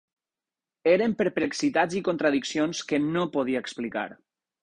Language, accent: Catalan, valencià